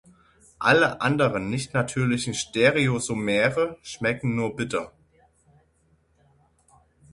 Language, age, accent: German, 30-39, Deutschland Deutsch